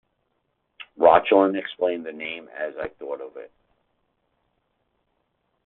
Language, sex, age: English, male, 40-49